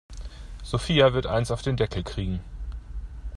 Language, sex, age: German, male, 30-39